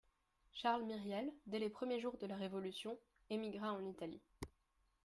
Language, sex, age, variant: French, female, under 19, Français de métropole